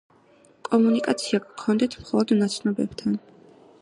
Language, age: Georgian, under 19